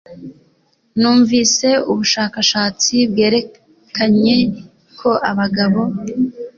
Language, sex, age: Kinyarwanda, female, under 19